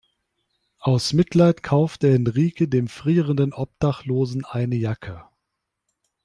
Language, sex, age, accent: German, male, 30-39, Deutschland Deutsch